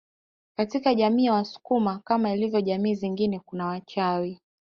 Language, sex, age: Swahili, female, 19-29